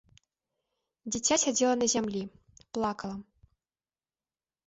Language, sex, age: Belarusian, female, 19-29